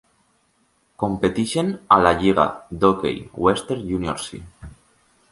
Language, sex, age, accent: Catalan, male, 19-29, valencià